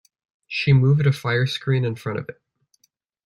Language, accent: English, United States English